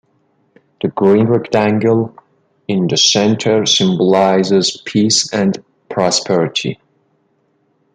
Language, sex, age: English, male, 30-39